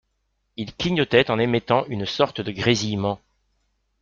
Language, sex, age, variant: French, male, 40-49, Français de métropole